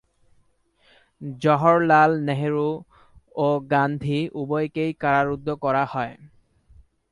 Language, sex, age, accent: Bengali, male, 19-29, Standard Bengali